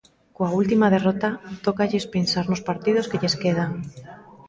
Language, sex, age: Galician, female, 40-49